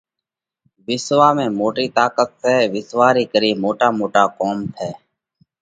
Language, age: Parkari Koli, 30-39